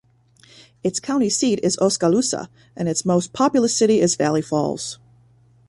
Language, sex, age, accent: English, female, 30-39, United States English